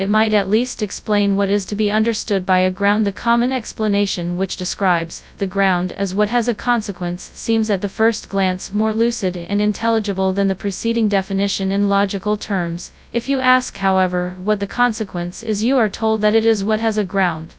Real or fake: fake